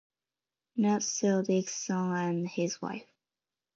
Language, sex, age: English, female, 19-29